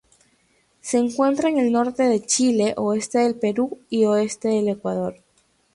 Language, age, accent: Spanish, 19-29, Andino-Pacífico: Colombia, Perú, Ecuador, oeste de Bolivia y Venezuela andina